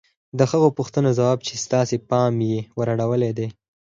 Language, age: Pashto, under 19